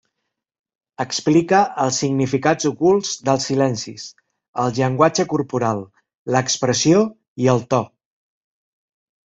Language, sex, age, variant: Catalan, male, 40-49, Central